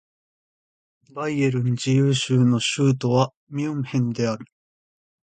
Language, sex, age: Japanese, male, 19-29